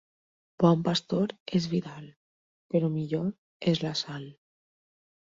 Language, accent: Catalan, valencià